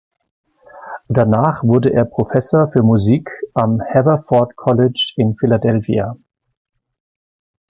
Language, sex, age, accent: German, male, 50-59, Deutschland Deutsch